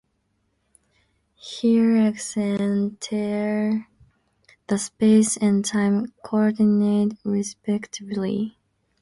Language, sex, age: English, female, under 19